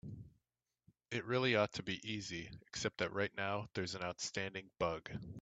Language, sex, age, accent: English, male, 30-39, United States English